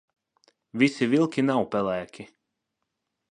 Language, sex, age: Latvian, male, 30-39